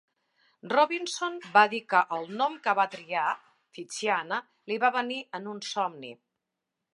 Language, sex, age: Catalan, female, 50-59